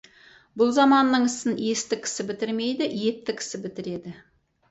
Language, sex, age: Kazakh, female, 40-49